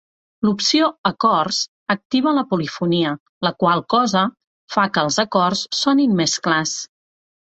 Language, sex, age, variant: Catalan, female, 40-49, Central